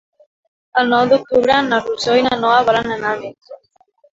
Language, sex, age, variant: Catalan, female, 19-29, Central